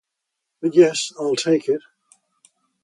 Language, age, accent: English, 80-89, England English